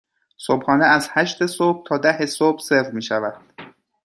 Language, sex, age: Persian, male, 30-39